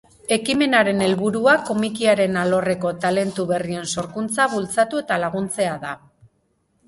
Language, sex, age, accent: Basque, female, 40-49, Mendebalekoa (Araba, Bizkaia, Gipuzkoako mendebaleko herri batzuk)